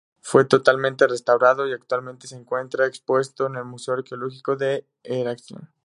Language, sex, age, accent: Spanish, male, 19-29, México